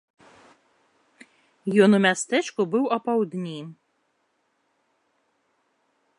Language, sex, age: Belarusian, female, 30-39